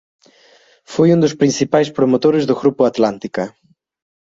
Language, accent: Galician, Atlántico (seseo e gheada)